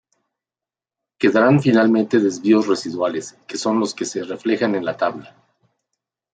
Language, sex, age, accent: Spanish, male, 50-59, México